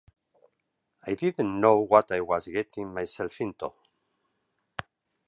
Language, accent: Spanish, España: Norte peninsular (Asturias, Castilla y León, Cantabria, País Vasco, Navarra, Aragón, La Rioja, Guadalajara, Cuenca)